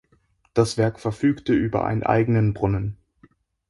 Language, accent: German, Deutschland Deutsch